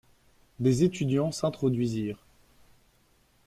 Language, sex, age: French, male, 19-29